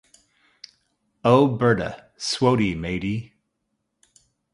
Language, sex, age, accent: English, male, 30-39, United States English